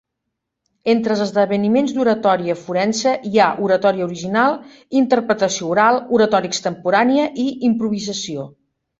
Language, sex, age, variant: Catalan, female, 50-59, Central